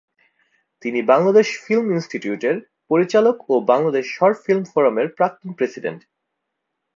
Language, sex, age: Bengali, male, 19-29